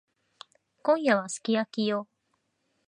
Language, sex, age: Japanese, female, 50-59